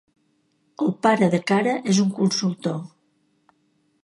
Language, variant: Catalan, Central